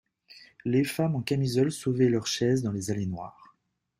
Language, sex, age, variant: French, male, 30-39, Français de métropole